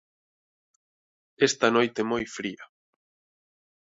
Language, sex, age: Galician, male, 30-39